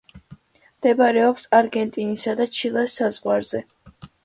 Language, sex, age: Georgian, female, under 19